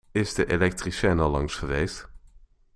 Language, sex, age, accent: Dutch, male, under 19, Nederlands Nederlands